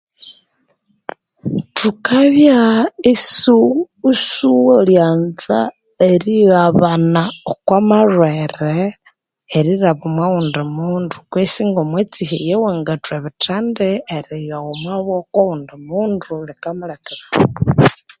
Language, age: Konzo, 19-29